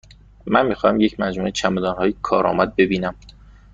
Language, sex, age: Persian, male, 19-29